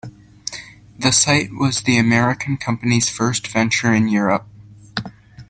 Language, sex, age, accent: English, male, under 19, United States English